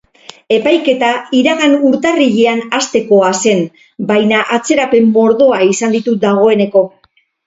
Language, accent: Basque, Mendebalekoa (Araba, Bizkaia, Gipuzkoako mendebaleko herri batzuk)